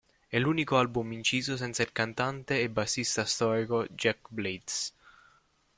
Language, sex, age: Italian, male, 19-29